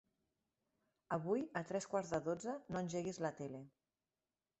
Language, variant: Catalan, Central